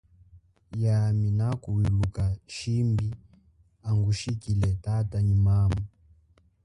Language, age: Chokwe, 19-29